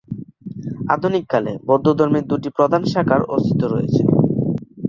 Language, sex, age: Bengali, male, under 19